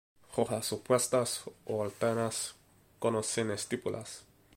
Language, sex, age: Spanish, male, 19-29